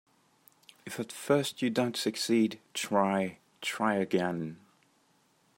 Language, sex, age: English, male, 30-39